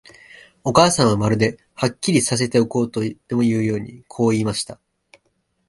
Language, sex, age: Japanese, male, 19-29